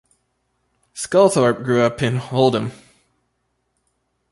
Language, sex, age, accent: English, male, 19-29, United States English